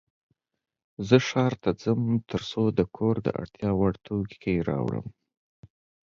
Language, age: Pashto, 30-39